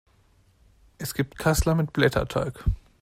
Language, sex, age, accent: German, male, 19-29, Deutschland Deutsch